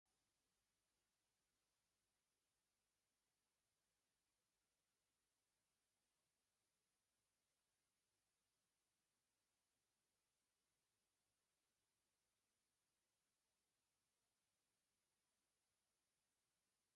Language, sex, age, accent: Catalan, male, 40-49, valencià